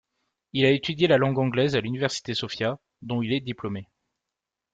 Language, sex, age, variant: French, male, 19-29, Français de métropole